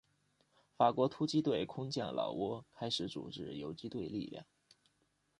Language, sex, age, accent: Chinese, male, 19-29, 出生地：福建省